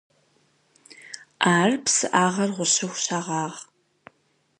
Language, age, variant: Kabardian, 19-29, Адыгэбзэ (Къэбэрдей, Кирил, псоми зэдай)